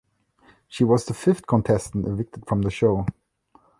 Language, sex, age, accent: English, male, 30-39, United States English